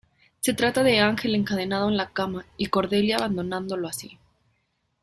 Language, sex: Spanish, female